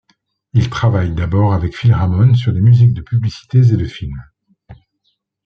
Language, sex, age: French, male, 40-49